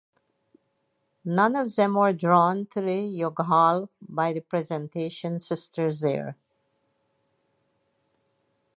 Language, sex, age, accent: English, female, 50-59, England English